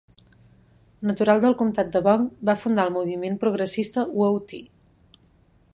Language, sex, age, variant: Catalan, female, 19-29, Central